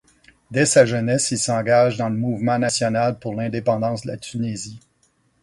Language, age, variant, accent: French, 50-59, Français d'Amérique du Nord, Français du Canada